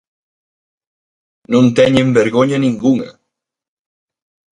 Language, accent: Galician, Central (gheada)